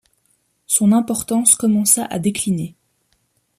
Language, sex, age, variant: French, female, 19-29, Français de métropole